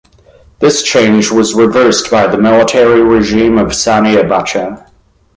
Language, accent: English, United States English